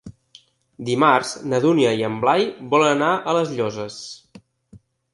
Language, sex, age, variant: Catalan, male, 30-39, Septentrional